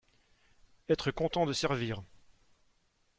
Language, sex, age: French, male, 40-49